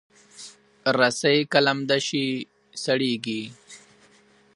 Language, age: Pashto, 19-29